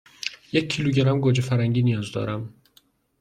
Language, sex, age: Persian, male, 19-29